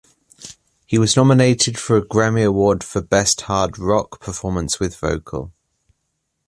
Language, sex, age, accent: English, male, 30-39, England English